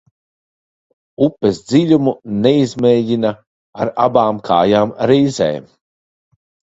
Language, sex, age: Latvian, male, 30-39